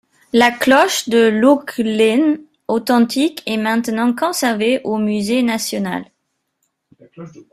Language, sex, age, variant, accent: French, female, 30-39, Français d'Europe, Français d’Allemagne